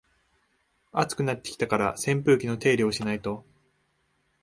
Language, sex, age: Japanese, male, 19-29